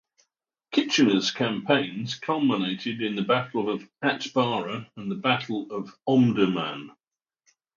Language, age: English, 60-69